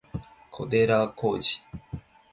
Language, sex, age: Japanese, male, under 19